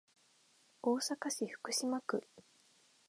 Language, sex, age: Japanese, female, 19-29